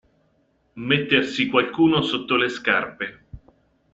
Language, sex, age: Italian, male, 50-59